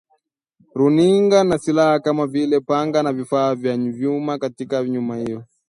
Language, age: Swahili, 19-29